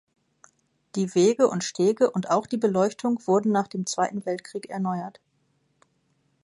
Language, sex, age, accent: German, female, 30-39, Deutschland Deutsch